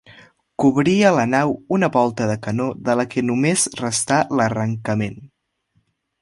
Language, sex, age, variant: Catalan, male, under 19, Central